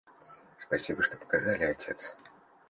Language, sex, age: Russian, male, 19-29